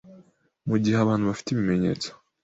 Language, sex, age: Kinyarwanda, male, 19-29